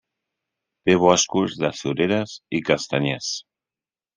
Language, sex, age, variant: Catalan, male, 30-39, Central